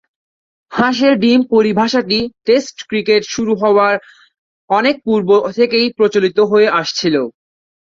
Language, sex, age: Bengali, male, 19-29